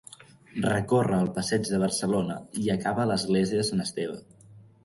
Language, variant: Catalan, Central